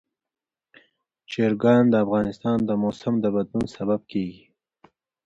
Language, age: Pashto, 19-29